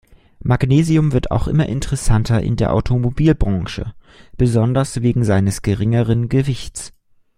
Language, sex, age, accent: German, male, 19-29, Deutschland Deutsch